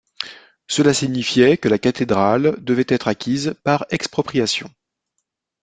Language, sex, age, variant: French, male, 40-49, Français de métropole